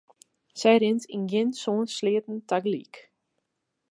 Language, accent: Western Frisian, Klaaifrysk